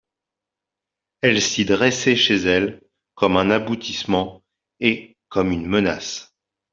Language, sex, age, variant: French, male, 30-39, Français de métropole